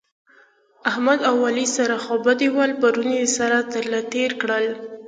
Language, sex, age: Pashto, female, under 19